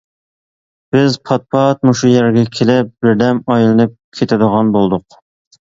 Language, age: Uyghur, 30-39